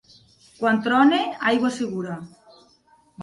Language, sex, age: Catalan, female, 50-59